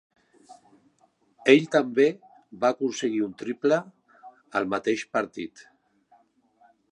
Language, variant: Catalan, Central